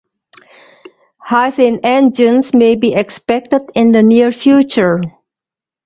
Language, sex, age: English, female, 40-49